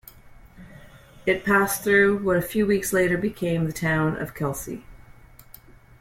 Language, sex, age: English, female, 40-49